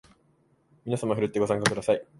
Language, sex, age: Japanese, male, 19-29